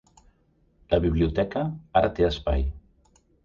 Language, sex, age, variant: Catalan, male, 50-59, Central